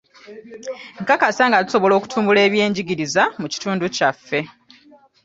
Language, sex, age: Ganda, female, 30-39